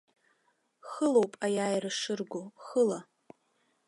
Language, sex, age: Abkhazian, female, 19-29